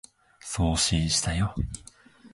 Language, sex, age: Japanese, male, 19-29